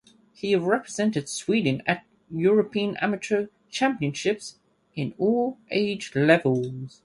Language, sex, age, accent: English, male, 30-39, England English